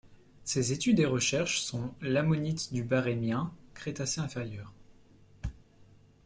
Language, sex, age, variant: French, male, 19-29, Français de métropole